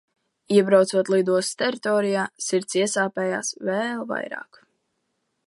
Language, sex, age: Latvian, female, under 19